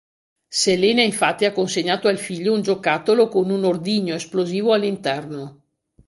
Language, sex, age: Italian, female, 60-69